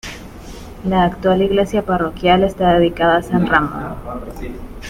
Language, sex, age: Spanish, female, 19-29